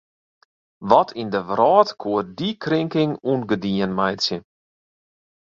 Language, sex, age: Western Frisian, male, 40-49